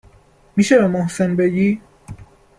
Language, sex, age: Persian, male, under 19